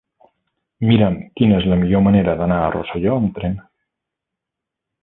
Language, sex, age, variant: Catalan, male, 40-49, Balear